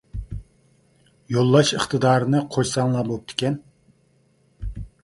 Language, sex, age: Uyghur, male, 40-49